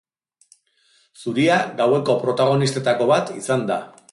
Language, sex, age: Basque, male, 40-49